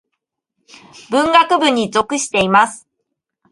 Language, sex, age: Japanese, female, 40-49